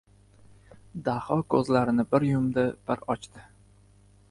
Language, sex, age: Uzbek, male, 19-29